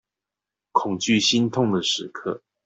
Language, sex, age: Chinese, male, 19-29